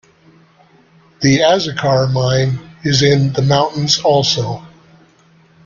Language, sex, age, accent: English, male, 50-59, United States English